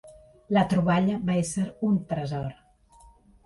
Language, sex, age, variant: Catalan, female, 40-49, Central